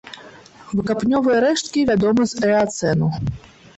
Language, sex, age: Belarusian, female, 19-29